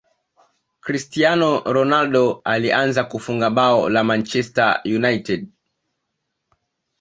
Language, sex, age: Swahili, male, 19-29